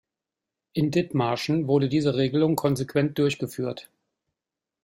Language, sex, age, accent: German, male, 50-59, Deutschland Deutsch